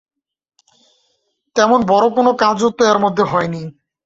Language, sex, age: Bengali, male, 19-29